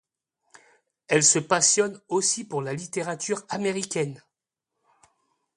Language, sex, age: French, male, 30-39